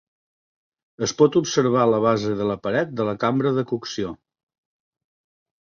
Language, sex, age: Catalan, male, 50-59